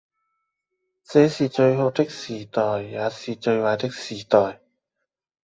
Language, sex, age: Cantonese, male, 30-39